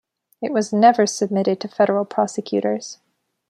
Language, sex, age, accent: English, female, 19-29, United States English